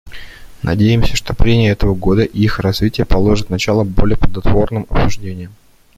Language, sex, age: Russian, male, 30-39